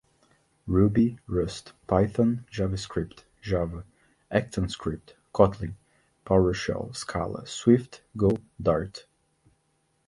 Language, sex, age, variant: Portuguese, male, 19-29, Portuguese (Brasil)